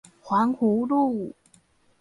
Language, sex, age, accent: Chinese, female, under 19, 出生地：新北市